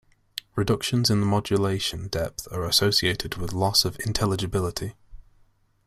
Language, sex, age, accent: English, male, 19-29, England English